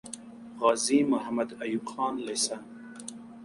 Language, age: Pashto, 19-29